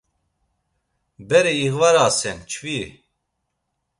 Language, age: Laz, 40-49